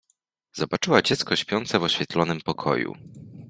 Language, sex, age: Polish, male, 19-29